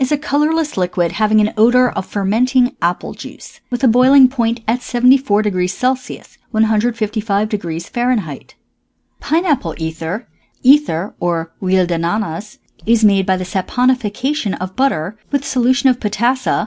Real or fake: real